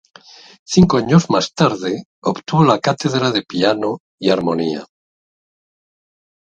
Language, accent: Spanish, España: Centro-Sur peninsular (Madrid, Toledo, Castilla-La Mancha)